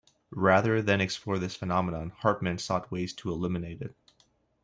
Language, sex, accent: English, male, United States English